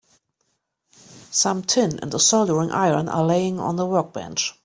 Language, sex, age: English, female, 50-59